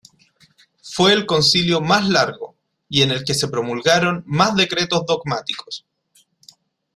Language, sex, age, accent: Spanish, male, 30-39, Chileno: Chile, Cuyo